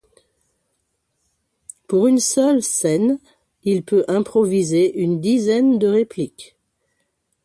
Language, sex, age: French, female, 60-69